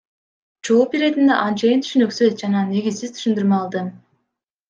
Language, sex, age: Kyrgyz, female, 19-29